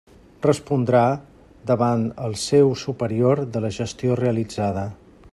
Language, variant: Catalan, Central